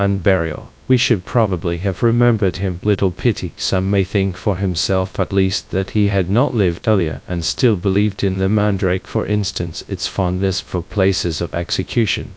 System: TTS, GradTTS